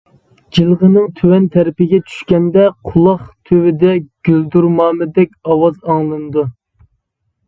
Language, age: Uyghur, 19-29